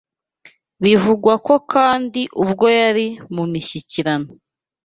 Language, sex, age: Kinyarwanda, female, 19-29